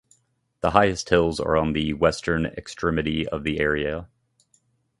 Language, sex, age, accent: English, male, 30-39, United States English